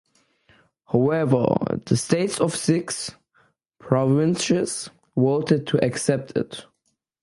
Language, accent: English, Canadian English